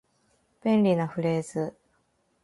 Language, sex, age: Japanese, female, 19-29